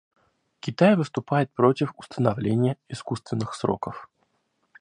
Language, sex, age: Russian, male, 19-29